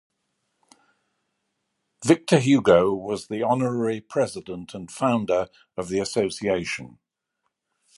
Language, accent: English, England English